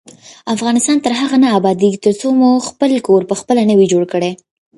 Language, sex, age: Pashto, female, 19-29